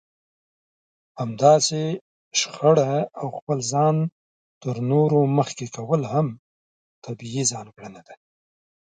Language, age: Pashto, 60-69